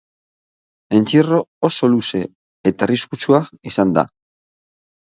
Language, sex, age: Basque, male, 60-69